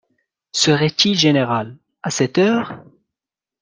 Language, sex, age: French, male, 19-29